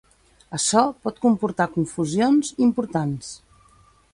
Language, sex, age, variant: Catalan, female, 40-49, Central